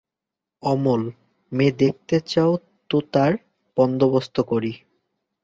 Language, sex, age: Bengali, male, 19-29